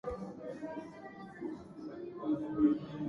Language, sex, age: Spanish, male, 19-29